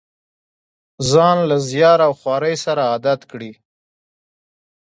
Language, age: Pashto, 30-39